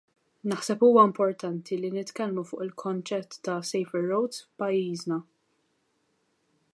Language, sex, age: Maltese, female, 19-29